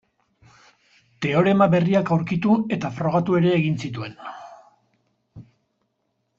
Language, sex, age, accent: Basque, male, 50-59, Erdialdekoa edo Nafarra (Gipuzkoa, Nafarroa)